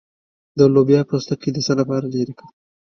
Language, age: Pashto, 19-29